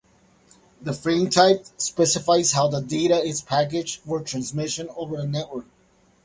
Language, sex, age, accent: English, male, 40-49, United States English